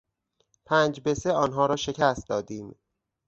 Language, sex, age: Persian, male, 30-39